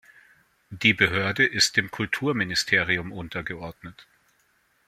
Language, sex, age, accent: German, male, 40-49, Deutschland Deutsch